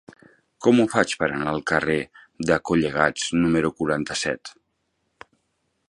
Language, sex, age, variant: Catalan, male, 40-49, Central